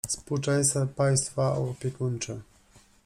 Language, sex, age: Polish, male, 40-49